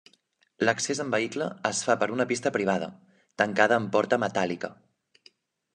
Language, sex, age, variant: Catalan, male, 19-29, Central